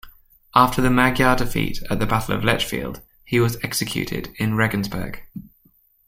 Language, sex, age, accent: English, male, 19-29, England English